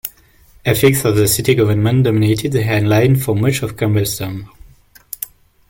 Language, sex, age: English, male, 19-29